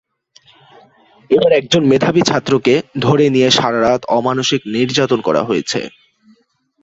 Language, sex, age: Bengali, male, 19-29